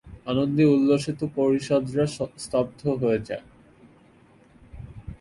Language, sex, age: Bengali, male, under 19